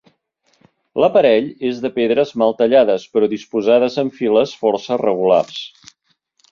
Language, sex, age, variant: Catalan, male, 50-59, Central